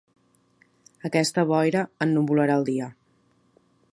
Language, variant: Catalan, Central